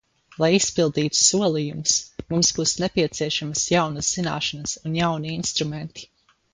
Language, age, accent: Latvian, under 19, Vidzemes